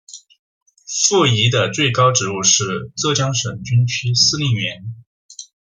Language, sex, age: Chinese, male, 19-29